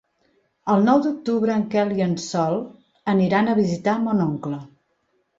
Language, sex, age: Catalan, female, 50-59